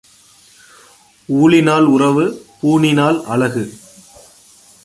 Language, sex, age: Tamil, male, 19-29